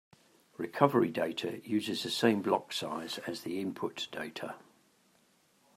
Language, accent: English, England English